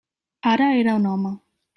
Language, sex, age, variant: Catalan, female, under 19, Central